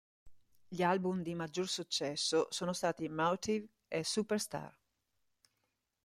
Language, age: Italian, 50-59